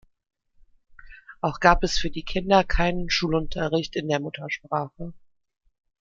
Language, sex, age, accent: German, female, 30-39, Deutschland Deutsch